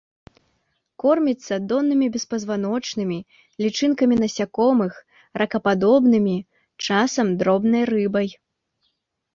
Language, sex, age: Belarusian, female, 19-29